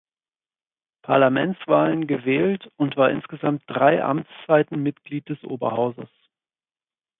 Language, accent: German, Deutschland Deutsch